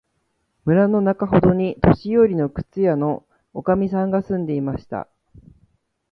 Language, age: Japanese, 19-29